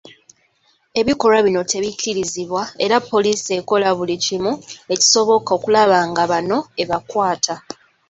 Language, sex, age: Ganda, female, 19-29